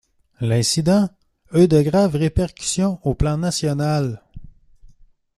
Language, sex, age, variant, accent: French, male, 19-29, Français d'Amérique du Nord, Français du Canada